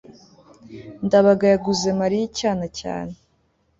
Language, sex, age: Kinyarwanda, female, 19-29